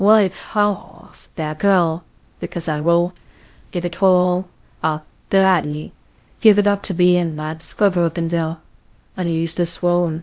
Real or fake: fake